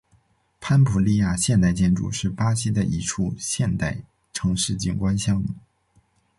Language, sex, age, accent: Chinese, male, under 19, 出生地：黑龙江省